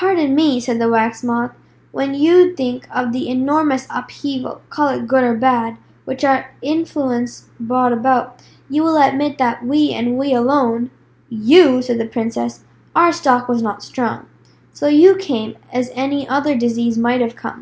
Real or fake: real